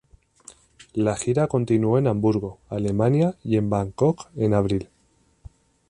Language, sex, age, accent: Spanish, male, 19-29, España: Norte peninsular (Asturias, Castilla y León, Cantabria, País Vasco, Navarra, Aragón, La Rioja, Guadalajara, Cuenca)